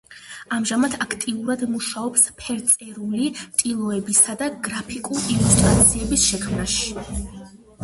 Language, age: Georgian, 30-39